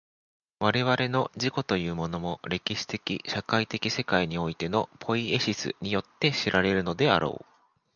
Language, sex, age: Japanese, male, 19-29